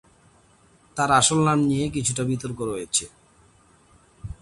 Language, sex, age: Bengali, male, 30-39